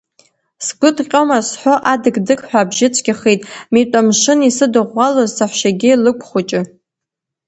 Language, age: Abkhazian, under 19